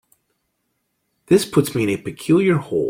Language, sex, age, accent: English, male, 30-39, United States English